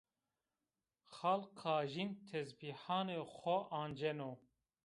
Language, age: Zaza, 30-39